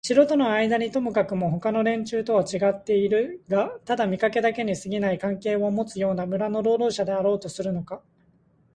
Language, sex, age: Japanese, male, 30-39